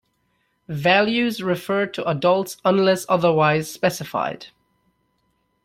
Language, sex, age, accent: English, male, 19-29, United States English